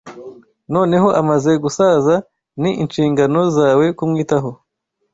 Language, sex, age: Kinyarwanda, male, 19-29